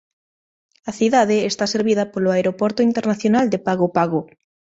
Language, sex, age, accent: Galician, female, 19-29, Normativo (estándar)